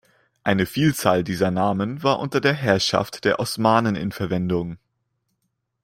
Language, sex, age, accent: German, male, 19-29, Deutschland Deutsch